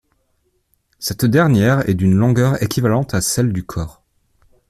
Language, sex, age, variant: French, male, 19-29, Français de métropole